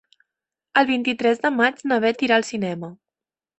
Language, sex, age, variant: Catalan, female, 19-29, Central